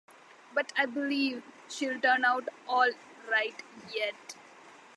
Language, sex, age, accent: English, female, 19-29, India and South Asia (India, Pakistan, Sri Lanka)